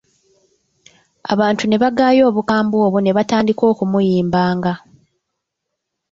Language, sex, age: Ganda, female, 19-29